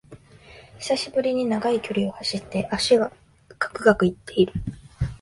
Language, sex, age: Japanese, female, 19-29